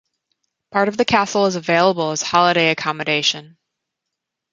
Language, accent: English, United States English